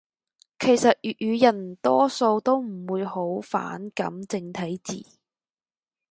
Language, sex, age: Cantonese, female, 19-29